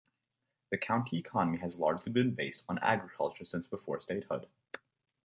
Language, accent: English, United States English